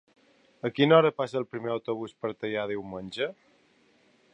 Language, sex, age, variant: Catalan, male, 19-29, Balear